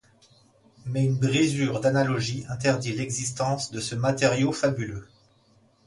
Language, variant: French, Français de métropole